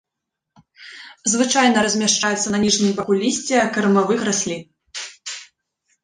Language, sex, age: Belarusian, female, 19-29